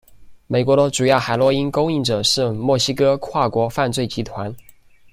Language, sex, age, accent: Chinese, male, 19-29, 出生地：四川省